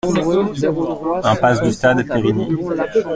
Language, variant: French, Français de métropole